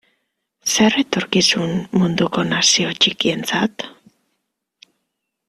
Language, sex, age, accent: Basque, female, 19-29, Mendebalekoa (Araba, Bizkaia, Gipuzkoako mendebaleko herri batzuk)